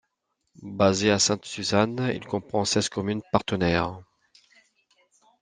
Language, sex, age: French, male, 30-39